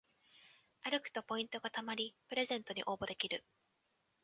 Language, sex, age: Japanese, female, 19-29